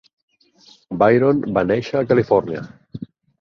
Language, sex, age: Catalan, male, 40-49